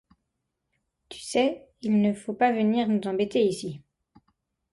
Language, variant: French, Français de métropole